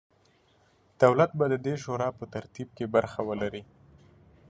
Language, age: Pashto, 30-39